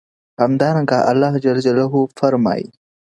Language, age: Pashto, under 19